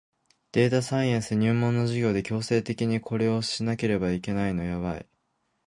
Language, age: Japanese, under 19